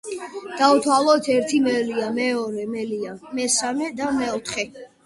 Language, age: Georgian, 90+